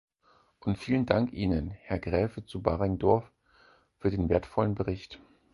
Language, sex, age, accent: German, male, 40-49, Deutschland Deutsch